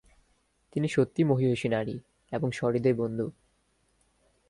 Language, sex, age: Bengali, male, 19-29